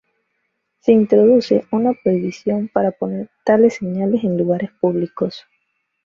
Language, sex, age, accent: Spanish, female, 19-29, Andino-Pacífico: Colombia, Perú, Ecuador, oeste de Bolivia y Venezuela andina